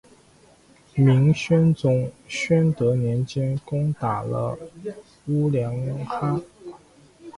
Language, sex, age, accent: Chinese, male, 30-39, 出生地：吉林省